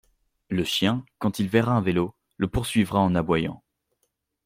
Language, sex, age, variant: French, male, under 19, Français de métropole